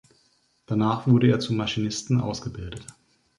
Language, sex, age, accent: German, male, 30-39, Deutschland Deutsch